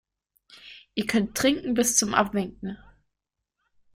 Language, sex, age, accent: German, female, 19-29, Deutschland Deutsch